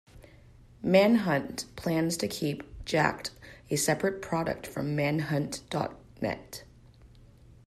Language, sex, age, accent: English, female, 30-39, United States English